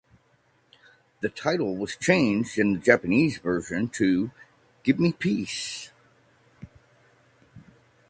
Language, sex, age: English, male, 40-49